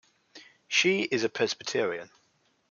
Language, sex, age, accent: English, male, 19-29, England English